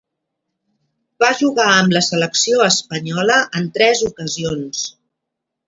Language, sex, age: Catalan, female, 60-69